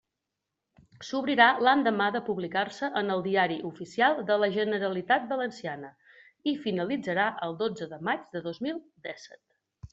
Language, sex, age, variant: Catalan, female, 40-49, Central